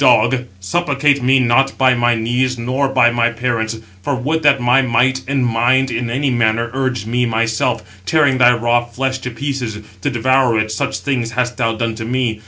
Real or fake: real